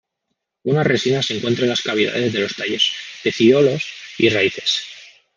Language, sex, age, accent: Spanish, male, 19-29, España: Centro-Sur peninsular (Madrid, Toledo, Castilla-La Mancha)